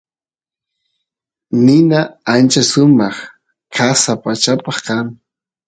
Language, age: Santiago del Estero Quichua, 30-39